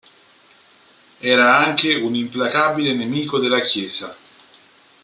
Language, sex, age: Italian, male, 40-49